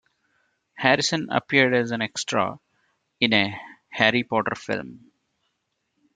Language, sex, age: English, male, 40-49